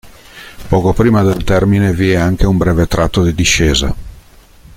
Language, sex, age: Italian, male, 50-59